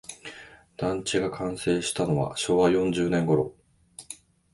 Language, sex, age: Japanese, male, 50-59